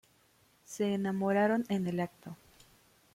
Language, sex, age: Spanish, female, 19-29